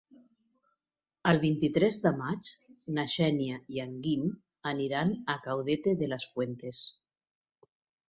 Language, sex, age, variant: Catalan, female, 40-49, Central